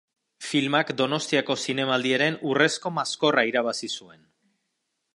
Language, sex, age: Basque, male, 30-39